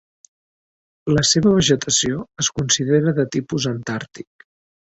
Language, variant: Catalan, Central